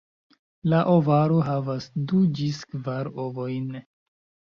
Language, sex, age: Esperanto, male, 19-29